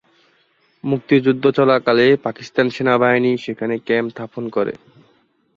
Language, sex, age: Bengali, male, 19-29